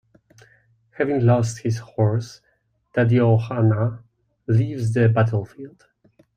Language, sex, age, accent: English, male, 30-39, United States English